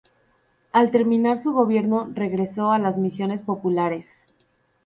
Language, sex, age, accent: Spanish, female, under 19, México